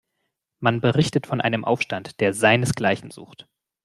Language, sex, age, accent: German, male, 19-29, Deutschland Deutsch